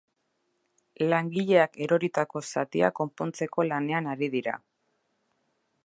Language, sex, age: Basque, female, 30-39